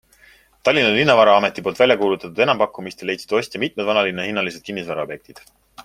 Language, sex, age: Estonian, male, 30-39